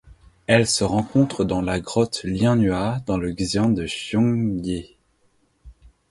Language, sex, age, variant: French, male, under 19, Français de métropole